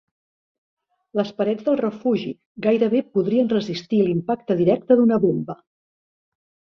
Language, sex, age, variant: Catalan, female, 60-69, Central